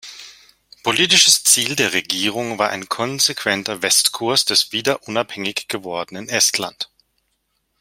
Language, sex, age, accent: German, male, 50-59, Deutschland Deutsch